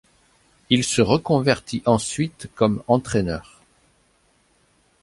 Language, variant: French, Français de métropole